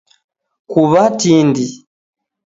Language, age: Taita, 19-29